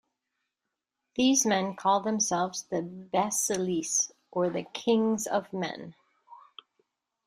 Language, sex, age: English, female, 50-59